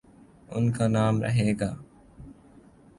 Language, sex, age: Urdu, male, 19-29